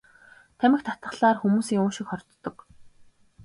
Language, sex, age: Mongolian, female, 19-29